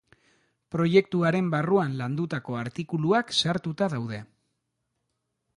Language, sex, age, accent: Basque, male, 30-39, Erdialdekoa edo Nafarra (Gipuzkoa, Nafarroa)